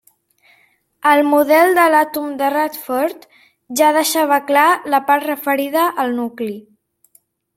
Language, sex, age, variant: Catalan, female, under 19, Central